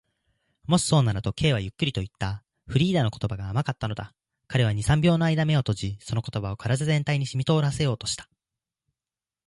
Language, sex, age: Japanese, male, 19-29